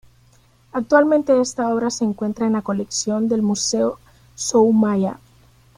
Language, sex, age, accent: Spanish, female, 30-39, América central